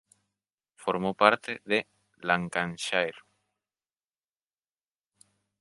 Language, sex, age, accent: Spanish, male, 19-29, España: Islas Canarias